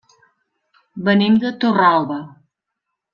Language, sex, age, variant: Catalan, female, 50-59, Central